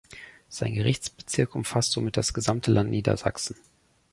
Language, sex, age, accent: German, male, 40-49, Deutschland Deutsch